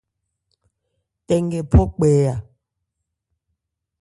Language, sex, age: Ebrié, female, 30-39